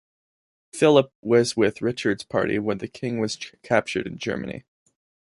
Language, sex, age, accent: English, male, under 19, United States English